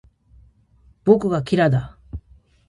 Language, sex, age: Japanese, female, 40-49